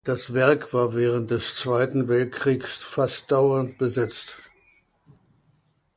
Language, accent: German, Deutschland Deutsch